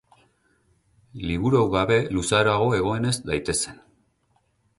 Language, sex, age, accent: Basque, male, 40-49, Mendebalekoa (Araba, Bizkaia, Gipuzkoako mendebaleko herri batzuk)